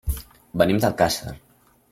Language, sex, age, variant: Catalan, male, under 19, Central